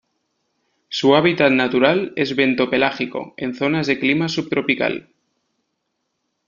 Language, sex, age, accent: Spanish, male, 30-39, España: Norte peninsular (Asturias, Castilla y León, Cantabria, País Vasco, Navarra, Aragón, La Rioja, Guadalajara, Cuenca)